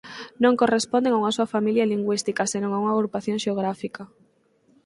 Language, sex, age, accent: Galician, female, 19-29, Oriental (común en zona oriental)